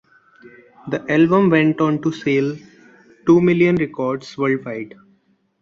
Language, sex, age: English, male, 19-29